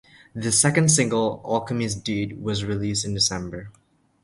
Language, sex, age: English, male, under 19